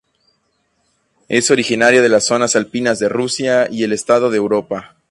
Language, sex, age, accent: Spanish, male, 19-29, México